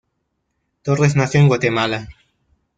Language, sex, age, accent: Spanish, male, 19-29, México